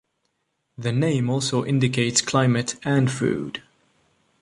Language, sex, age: English, male, 19-29